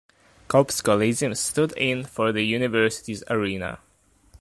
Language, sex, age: English, male, 19-29